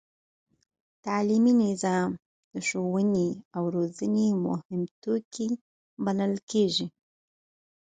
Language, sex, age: Pashto, female, 30-39